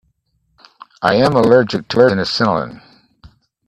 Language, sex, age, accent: English, male, 60-69, United States English